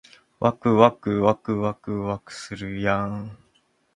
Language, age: Japanese, 19-29